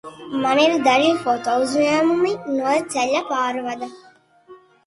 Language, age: Latvian, 60-69